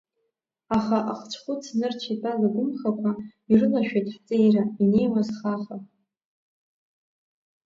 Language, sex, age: Abkhazian, female, under 19